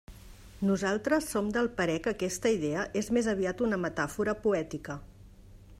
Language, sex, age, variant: Catalan, female, 50-59, Central